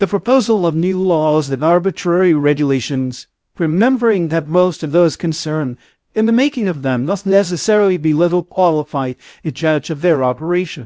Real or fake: fake